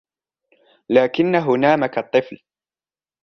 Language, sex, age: Arabic, male, 19-29